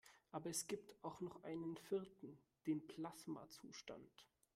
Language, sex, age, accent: German, male, 19-29, Deutschland Deutsch